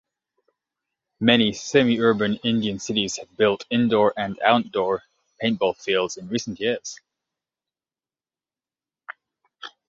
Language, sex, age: English, male, 30-39